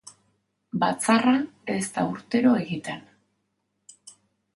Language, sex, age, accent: Basque, male, 70-79, Erdialdekoa edo Nafarra (Gipuzkoa, Nafarroa)